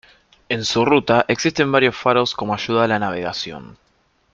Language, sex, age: Spanish, male, 19-29